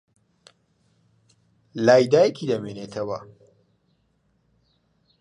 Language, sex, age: Central Kurdish, male, 19-29